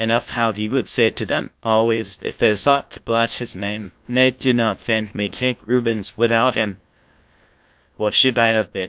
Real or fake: fake